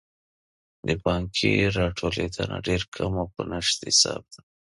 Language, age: Pashto, 19-29